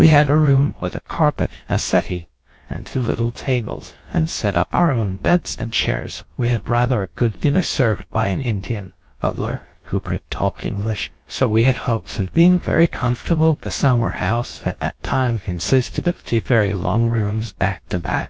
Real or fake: fake